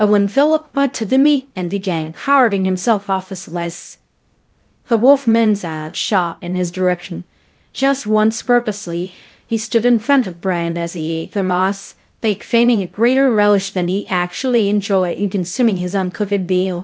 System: TTS, VITS